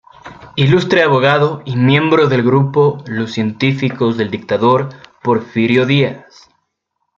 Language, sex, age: Spanish, male, 19-29